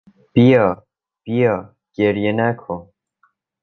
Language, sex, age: Persian, male, under 19